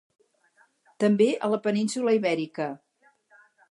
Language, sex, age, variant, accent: Catalan, female, 60-69, Central, Català central